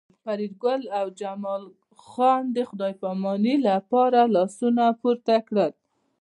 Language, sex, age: Pashto, female, 19-29